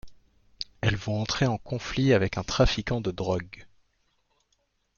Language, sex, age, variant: French, male, 30-39, Français de métropole